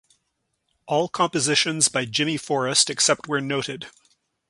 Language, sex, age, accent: English, male, 50-59, Canadian English